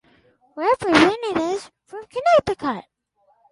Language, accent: English, United States English